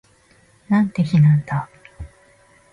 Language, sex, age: Japanese, female, 50-59